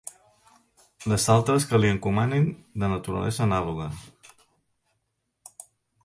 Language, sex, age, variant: Catalan, male, 50-59, Central